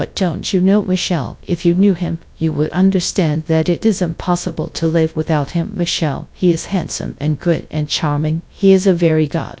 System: TTS, GradTTS